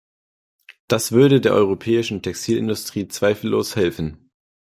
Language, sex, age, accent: German, male, 19-29, Deutschland Deutsch